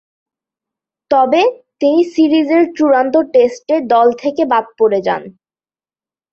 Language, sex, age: Bengali, female, 19-29